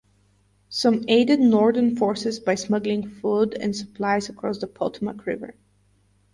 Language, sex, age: English, female, 19-29